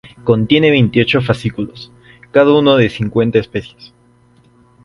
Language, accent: Spanish, Andino-Pacífico: Colombia, Perú, Ecuador, oeste de Bolivia y Venezuela andina